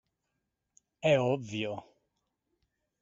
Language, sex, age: Italian, male, 40-49